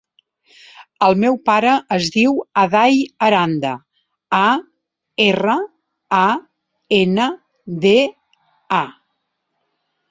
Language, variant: Catalan, Central